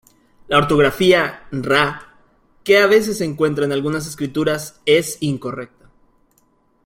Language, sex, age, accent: Spanish, male, 30-39, México